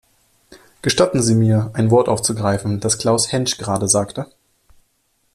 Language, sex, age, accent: German, male, 19-29, Deutschland Deutsch